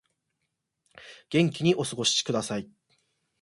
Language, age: Japanese, 19-29